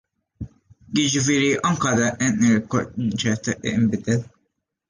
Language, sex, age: Maltese, male, 19-29